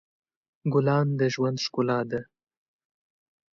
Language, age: Pashto, 19-29